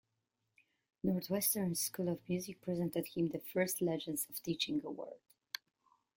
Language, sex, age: English, female, 40-49